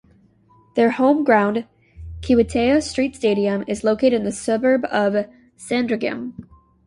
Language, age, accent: English, 19-29, United States English